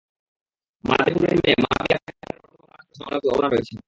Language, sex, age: Bengali, male, 19-29